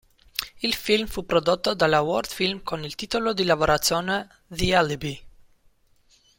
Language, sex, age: Italian, male, 19-29